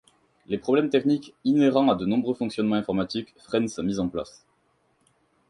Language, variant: French, Français de métropole